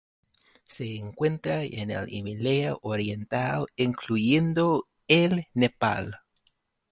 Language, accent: Spanish, España: Centro-Sur peninsular (Madrid, Toledo, Castilla-La Mancha)